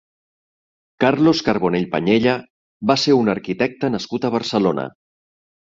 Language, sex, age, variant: Catalan, male, 40-49, Septentrional